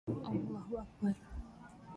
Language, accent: English, England English